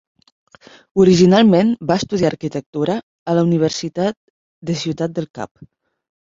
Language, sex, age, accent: Catalan, female, 19-29, aprenent (recent, des del castellà)